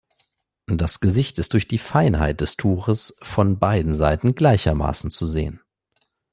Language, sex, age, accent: German, male, 19-29, Deutschland Deutsch